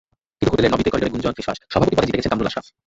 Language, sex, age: Bengali, male, 19-29